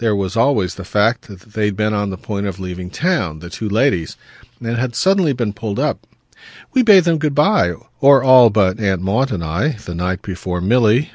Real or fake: real